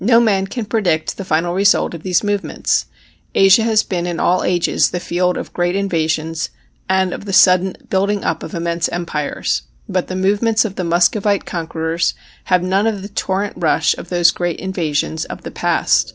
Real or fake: real